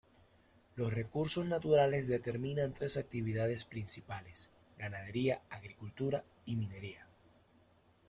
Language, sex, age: Spanish, male, 19-29